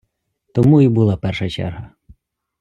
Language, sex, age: Ukrainian, male, 30-39